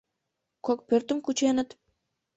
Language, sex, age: Mari, female, under 19